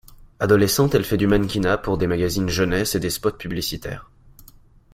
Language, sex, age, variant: French, male, under 19, Français de métropole